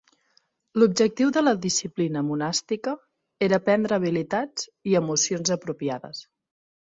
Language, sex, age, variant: Catalan, female, 30-39, Central